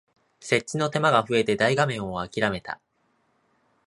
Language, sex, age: Japanese, male, 19-29